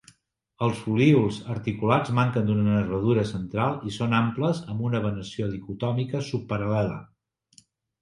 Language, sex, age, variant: Catalan, male, 50-59, Central